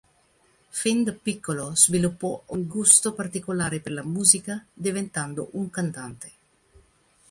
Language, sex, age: Italian, female, 50-59